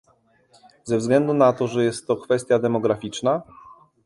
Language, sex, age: Polish, male, 40-49